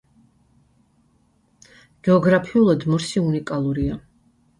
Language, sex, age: Georgian, female, 50-59